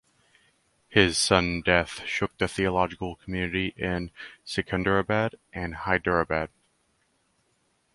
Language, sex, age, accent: English, male, 19-29, United States English